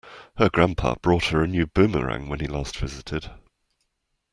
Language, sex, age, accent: English, male, 60-69, England English